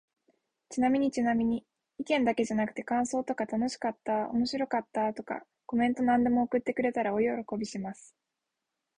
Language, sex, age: Japanese, female, 19-29